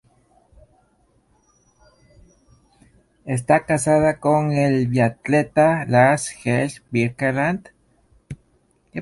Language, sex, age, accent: Spanish, male, 19-29, Andino-Pacífico: Colombia, Perú, Ecuador, oeste de Bolivia y Venezuela andina